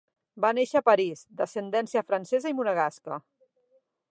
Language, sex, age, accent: Catalan, female, 40-49, central; nord-occidental